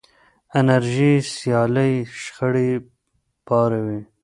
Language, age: Pashto, 30-39